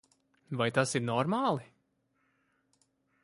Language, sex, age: Latvian, male, 30-39